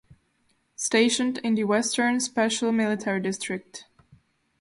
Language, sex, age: English, female, 19-29